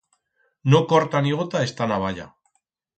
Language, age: Aragonese, 30-39